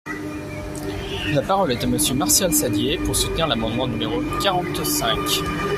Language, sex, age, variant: French, male, 30-39, Français de métropole